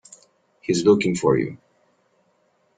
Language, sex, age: English, male, 19-29